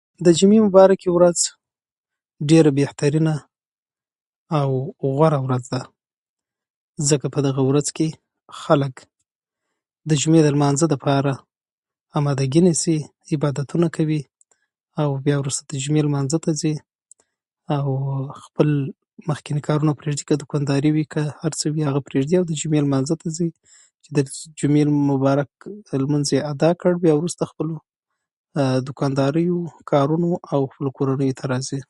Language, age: Pashto, 30-39